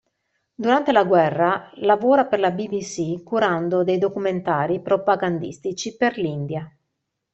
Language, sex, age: Italian, female, 40-49